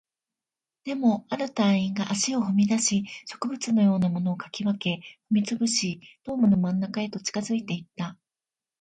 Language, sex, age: Japanese, female, 40-49